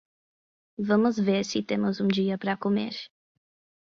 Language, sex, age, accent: Portuguese, female, 19-29, Gaucho